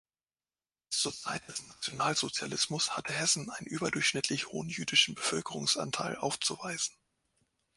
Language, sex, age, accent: German, male, 19-29, Deutschland Deutsch